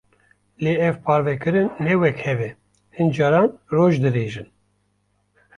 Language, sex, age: Kurdish, male, 50-59